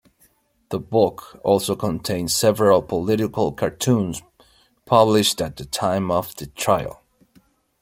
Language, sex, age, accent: English, male, 40-49, United States English